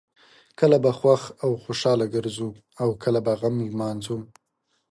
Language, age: Pashto, 19-29